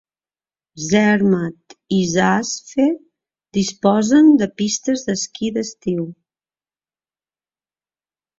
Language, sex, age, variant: Catalan, female, 50-59, Central